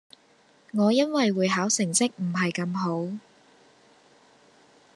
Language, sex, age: Cantonese, female, 19-29